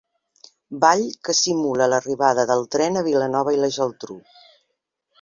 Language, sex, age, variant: Catalan, female, 50-59, Central